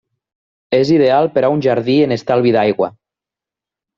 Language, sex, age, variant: Catalan, male, 19-29, Nord-Occidental